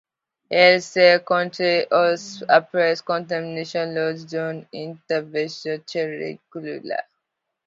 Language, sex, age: French, female, 19-29